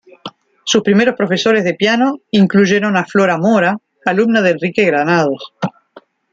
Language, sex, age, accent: Spanish, female, 50-59, Rioplatense: Argentina, Uruguay, este de Bolivia, Paraguay